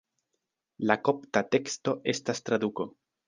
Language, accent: Esperanto, Internacia